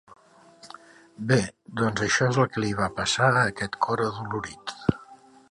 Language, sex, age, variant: Catalan, male, 60-69, Central